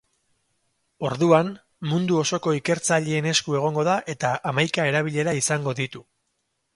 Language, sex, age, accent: Basque, male, 40-49, Mendebalekoa (Araba, Bizkaia, Gipuzkoako mendebaleko herri batzuk)